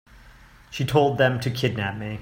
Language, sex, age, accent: English, male, 19-29, United States English